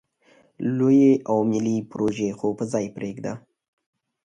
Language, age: Pashto, 19-29